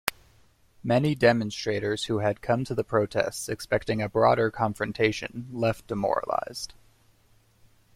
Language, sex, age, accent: English, male, 19-29, United States English